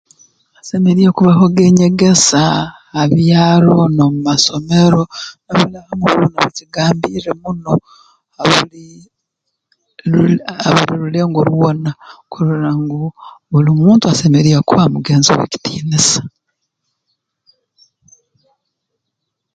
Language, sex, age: Tooro, female, 40-49